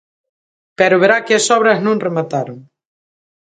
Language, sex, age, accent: Galician, female, 30-39, Atlántico (seseo e gheada)